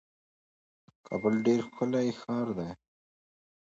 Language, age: English, 30-39